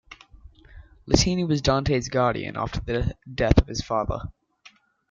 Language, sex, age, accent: English, male, under 19, Australian English